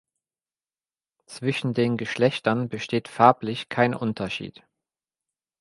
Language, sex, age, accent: German, male, 30-39, Deutschland Deutsch